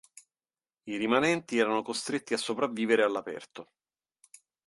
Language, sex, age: Italian, male, 50-59